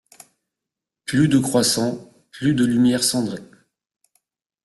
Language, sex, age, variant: French, male, 40-49, Français de métropole